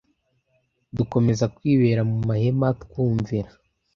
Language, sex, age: Kinyarwanda, male, under 19